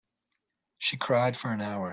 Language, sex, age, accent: English, male, 30-39, United States English